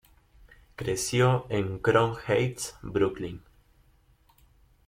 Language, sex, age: Spanish, male, 19-29